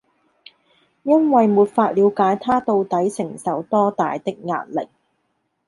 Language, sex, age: Cantonese, female, 40-49